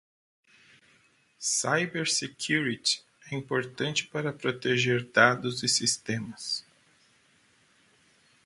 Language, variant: Portuguese, Portuguese (Brasil)